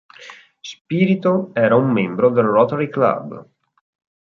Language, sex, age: Italian, male, 19-29